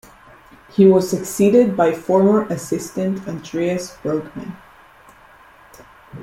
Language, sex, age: English, female, under 19